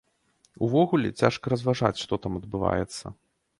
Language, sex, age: Belarusian, male, 30-39